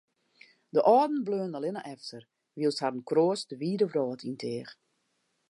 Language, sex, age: Western Frisian, female, 40-49